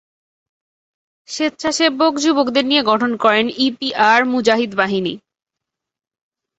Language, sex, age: Bengali, female, 19-29